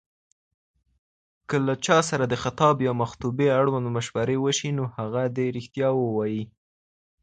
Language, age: Pashto, under 19